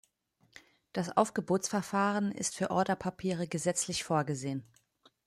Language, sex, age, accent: German, female, 30-39, Deutschland Deutsch